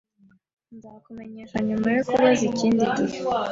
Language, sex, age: Kinyarwanda, female, 19-29